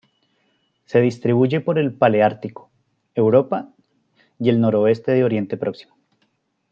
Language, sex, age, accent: Spanish, male, 30-39, Andino-Pacífico: Colombia, Perú, Ecuador, oeste de Bolivia y Venezuela andina